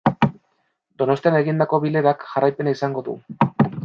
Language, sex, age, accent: Basque, male, 19-29, Mendebalekoa (Araba, Bizkaia, Gipuzkoako mendebaleko herri batzuk)